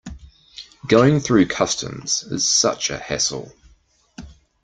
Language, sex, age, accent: English, male, 40-49, New Zealand English